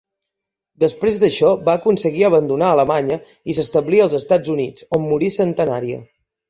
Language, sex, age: Catalan, male, 30-39